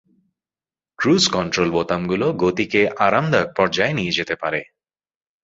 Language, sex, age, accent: Bengali, male, 30-39, চলিত